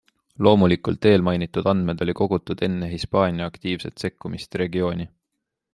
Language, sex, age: Estonian, male, 19-29